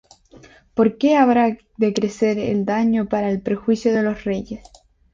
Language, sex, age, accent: Spanish, female, 19-29, España: Islas Canarias